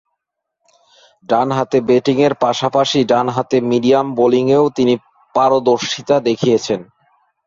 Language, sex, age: Bengali, male, 19-29